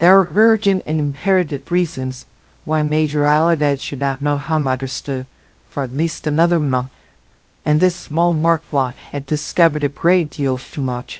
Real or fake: fake